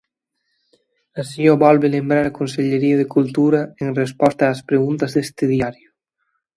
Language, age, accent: Galician, 19-29, Atlántico (seseo e gheada)